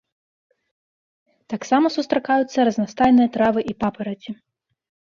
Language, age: Belarusian, 19-29